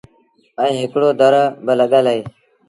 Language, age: Sindhi Bhil, 19-29